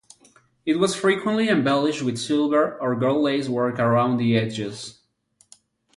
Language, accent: English, United States English